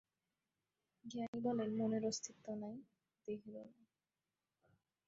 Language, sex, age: Bengali, female, 19-29